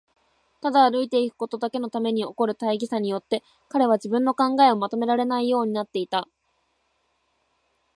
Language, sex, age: Japanese, female, 19-29